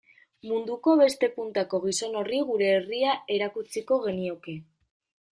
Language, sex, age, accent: Basque, female, 19-29, Mendebalekoa (Araba, Bizkaia, Gipuzkoako mendebaleko herri batzuk)